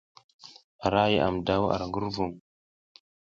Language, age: South Giziga, 19-29